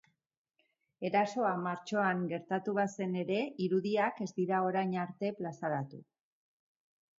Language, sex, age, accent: Basque, female, 50-59, Mendebalekoa (Araba, Bizkaia, Gipuzkoako mendebaleko herri batzuk)